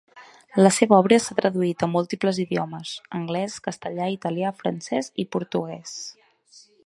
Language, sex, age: Catalan, female, 19-29